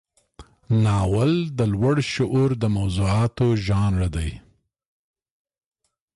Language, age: Pashto, 50-59